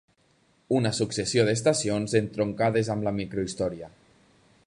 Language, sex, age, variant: Catalan, male, 19-29, Nord-Occidental